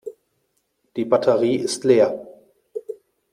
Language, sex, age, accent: German, male, 30-39, Deutschland Deutsch